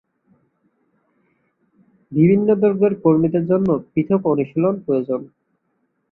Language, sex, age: Bengali, male, 19-29